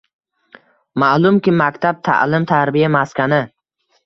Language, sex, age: Uzbek, male, under 19